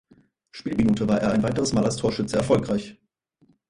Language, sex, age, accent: German, male, 19-29, Deutschland Deutsch